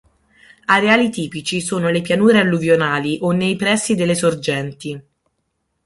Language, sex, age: Italian, male, 30-39